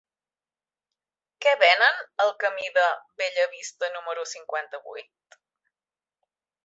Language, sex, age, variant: Catalan, female, 30-39, Central